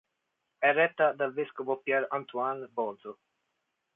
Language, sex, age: Italian, male, 40-49